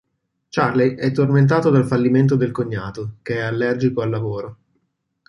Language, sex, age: Italian, male, 30-39